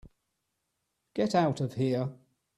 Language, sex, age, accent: English, male, 60-69, England English